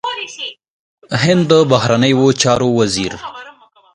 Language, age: Pashto, 19-29